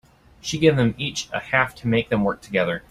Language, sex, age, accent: English, male, 30-39, United States English